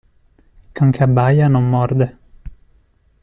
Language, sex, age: Italian, male, 30-39